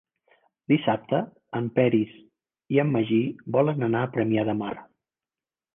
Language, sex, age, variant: Catalan, male, 50-59, Central